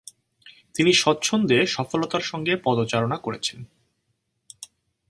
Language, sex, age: Bengali, male, 30-39